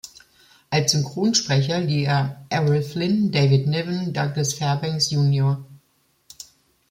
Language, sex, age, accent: German, female, 50-59, Deutschland Deutsch